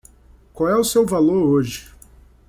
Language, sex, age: Portuguese, male, 19-29